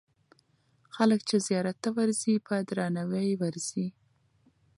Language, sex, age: Pashto, female, 19-29